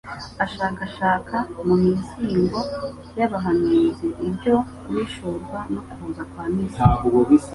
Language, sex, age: Kinyarwanda, female, 30-39